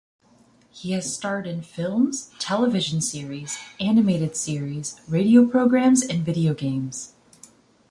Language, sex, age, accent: English, female, 19-29, Canadian English